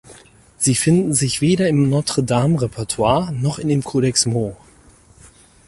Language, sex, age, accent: German, male, 30-39, Deutschland Deutsch